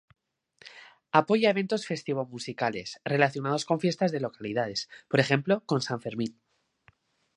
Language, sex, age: Spanish, male, 19-29